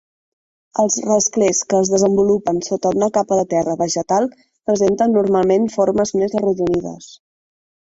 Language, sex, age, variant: Catalan, female, 19-29, Central